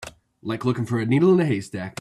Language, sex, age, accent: English, male, 30-39, United States English